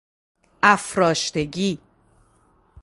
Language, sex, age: Persian, female, 40-49